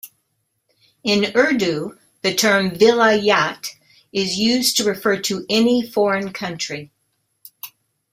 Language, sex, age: English, female, 60-69